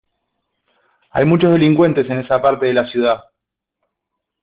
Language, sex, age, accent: Spanish, male, 40-49, Rioplatense: Argentina, Uruguay, este de Bolivia, Paraguay